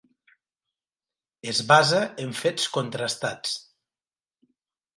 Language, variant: Catalan, Nord-Occidental